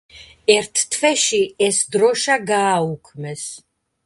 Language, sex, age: Georgian, female, 50-59